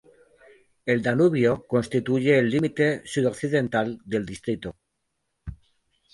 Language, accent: Spanish, España: Centro-Sur peninsular (Madrid, Toledo, Castilla-La Mancha)